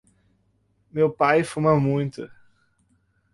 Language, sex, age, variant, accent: Portuguese, male, 19-29, Portuguese (Brasil), Gaucho